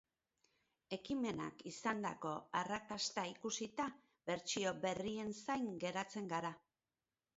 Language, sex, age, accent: Basque, female, 50-59, Erdialdekoa edo Nafarra (Gipuzkoa, Nafarroa)